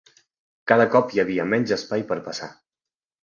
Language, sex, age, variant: Catalan, male, 19-29, Central